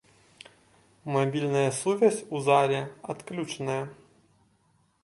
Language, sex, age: Belarusian, male, 19-29